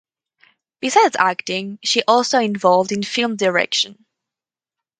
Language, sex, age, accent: English, female, under 19, England English